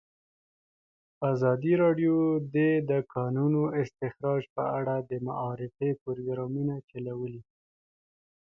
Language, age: Pashto, 19-29